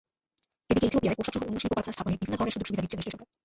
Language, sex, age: Bengali, female, 19-29